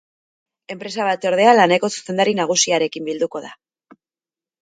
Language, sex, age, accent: Basque, female, 30-39, Erdialdekoa edo Nafarra (Gipuzkoa, Nafarroa)